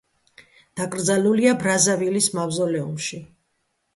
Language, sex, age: Georgian, female, 50-59